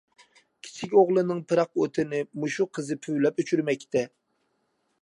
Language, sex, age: Uyghur, male, 30-39